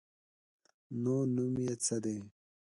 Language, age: Pashto, 19-29